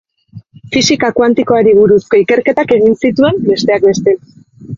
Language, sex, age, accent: Basque, female, 30-39, Mendebalekoa (Araba, Bizkaia, Gipuzkoako mendebaleko herri batzuk)